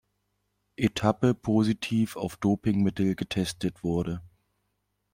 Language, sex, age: German, male, 19-29